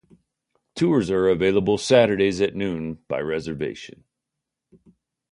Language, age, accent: English, 50-59, United States English